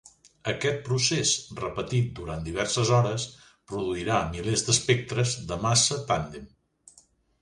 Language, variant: Catalan, Central